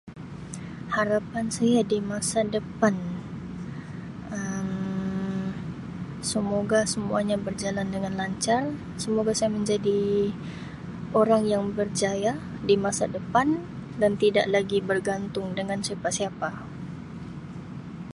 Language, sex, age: Sabah Malay, female, 19-29